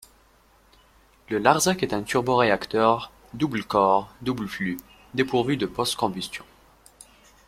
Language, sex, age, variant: French, male, 19-29, Français de métropole